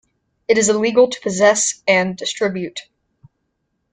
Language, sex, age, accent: English, female, under 19, United States English